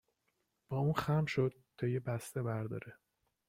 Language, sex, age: Persian, male, 30-39